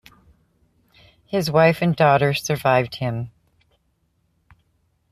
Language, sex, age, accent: English, female, 50-59, United States English